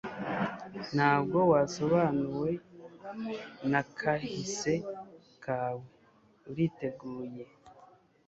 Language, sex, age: Kinyarwanda, male, 30-39